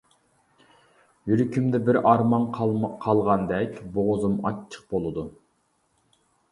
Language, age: Uyghur, 40-49